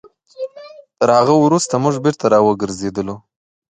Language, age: Pashto, 19-29